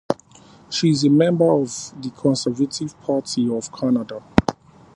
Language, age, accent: English, 30-39, England English